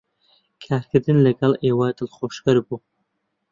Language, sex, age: Central Kurdish, male, 19-29